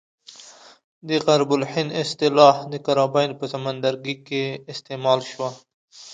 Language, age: Pashto, 30-39